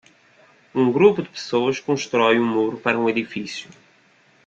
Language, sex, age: Portuguese, male, 30-39